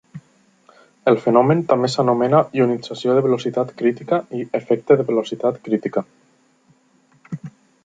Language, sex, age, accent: Catalan, male, 19-29, valencià